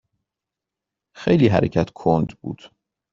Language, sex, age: Persian, male, 30-39